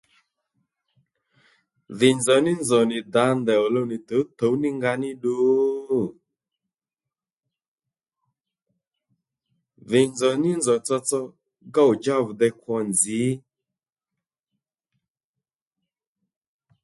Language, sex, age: Lendu, male, 30-39